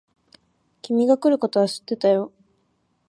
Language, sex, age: Japanese, female, 19-29